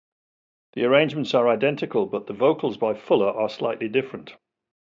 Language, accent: English, England English